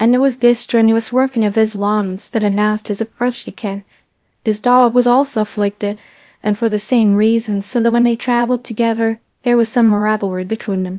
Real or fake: fake